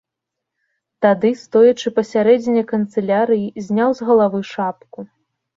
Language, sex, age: Belarusian, female, 19-29